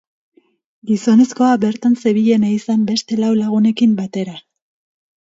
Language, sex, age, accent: Basque, female, 30-39, Mendebalekoa (Araba, Bizkaia, Gipuzkoako mendebaleko herri batzuk)